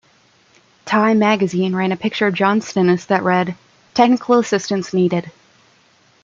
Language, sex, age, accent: English, female, 19-29, United States English